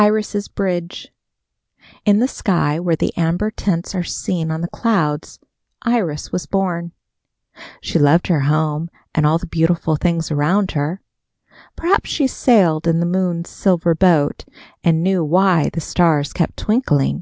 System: none